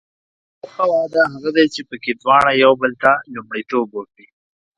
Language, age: Pashto, 19-29